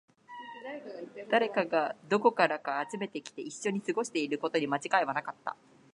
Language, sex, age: Japanese, female, 19-29